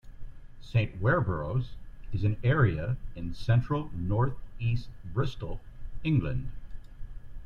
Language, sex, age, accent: English, male, 50-59, United States English